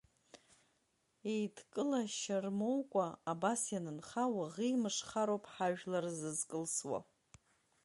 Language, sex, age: Abkhazian, female, 40-49